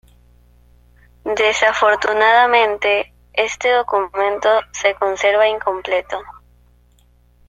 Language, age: Spanish, under 19